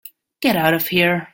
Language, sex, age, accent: English, female, 19-29, England English